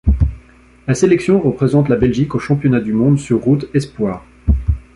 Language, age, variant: French, 30-39, Français de métropole